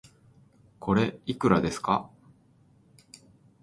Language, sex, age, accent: Japanese, male, 40-49, 関西弁